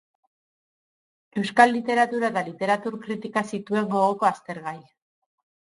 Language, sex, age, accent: Basque, female, 30-39, Mendebalekoa (Araba, Bizkaia, Gipuzkoako mendebaleko herri batzuk)